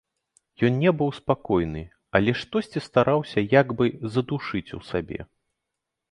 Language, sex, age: Belarusian, male, 30-39